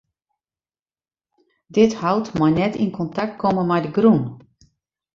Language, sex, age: Western Frisian, female, 60-69